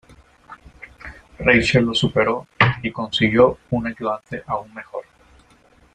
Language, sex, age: Spanish, male, 30-39